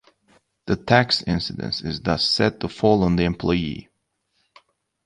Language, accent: English, United States English